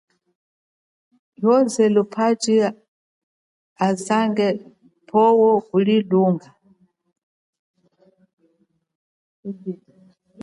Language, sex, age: Chokwe, female, 40-49